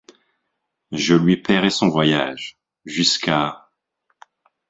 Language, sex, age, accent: French, male, 30-39, Français de Belgique